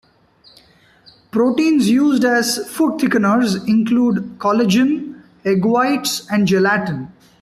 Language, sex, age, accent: English, male, 30-39, India and South Asia (India, Pakistan, Sri Lanka)